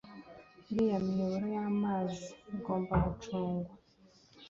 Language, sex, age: Kinyarwanda, female, 19-29